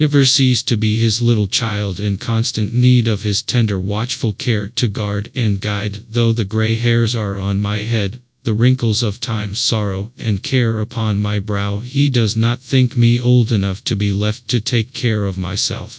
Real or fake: fake